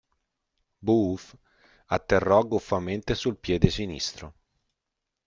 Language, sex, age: Italian, male, 40-49